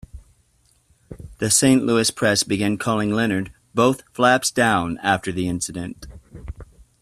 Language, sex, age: English, male, 40-49